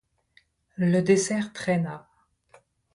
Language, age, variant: French, 30-39, Français de métropole